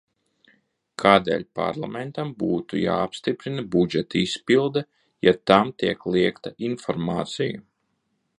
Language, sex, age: Latvian, male, 30-39